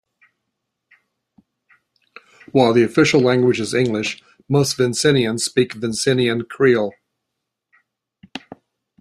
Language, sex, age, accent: English, male, 60-69, United States English